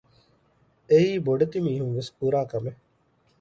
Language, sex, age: Divehi, male, under 19